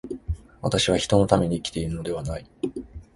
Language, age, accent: Japanese, 30-39, 関西